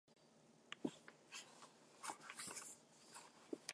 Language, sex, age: Japanese, male, 19-29